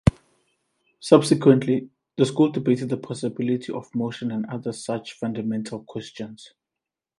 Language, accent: English, Southern African (South Africa, Zimbabwe, Namibia)